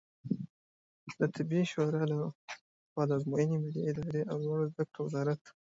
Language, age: Pashto, 19-29